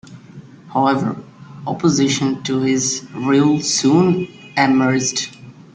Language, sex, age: English, male, 19-29